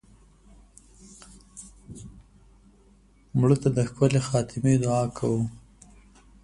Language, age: Pashto, 19-29